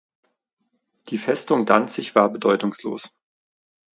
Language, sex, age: German, male, 30-39